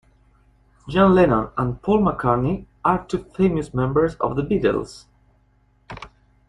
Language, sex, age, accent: English, male, 19-29, England English